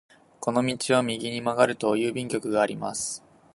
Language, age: Japanese, 19-29